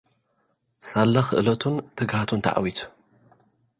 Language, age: Tigrinya, 40-49